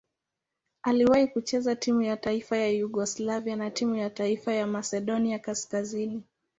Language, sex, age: Swahili, female, 19-29